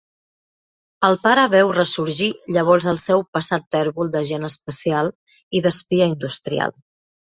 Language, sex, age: Catalan, female, 40-49